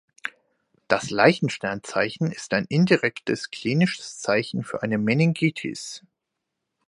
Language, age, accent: German, 19-29, Deutschland Deutsch